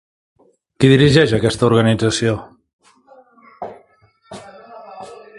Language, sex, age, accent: Catalan, male, 40-49, Empordanès